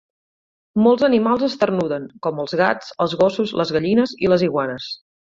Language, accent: Catalan, Empordanès